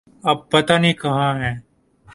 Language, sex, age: Urdu, male, 19-29